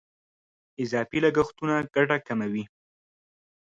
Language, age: Pashto, 19-29